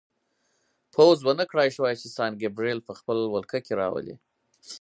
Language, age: Pashto, 40-49